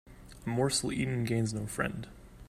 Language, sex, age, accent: English, male, under 19, United States English